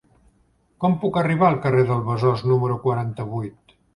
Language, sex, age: Catalan, male, 70-79